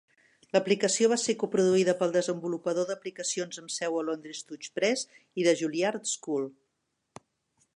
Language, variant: Catalan, Central